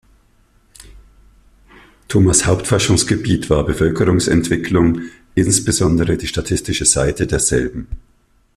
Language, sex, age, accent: German, male, 50-59, Österreichisches Deutsch